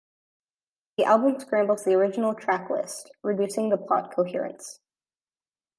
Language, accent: English, United States English